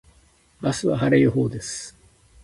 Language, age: Japanese, 60-69